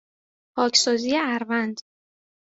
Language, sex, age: Persian, female, 30-39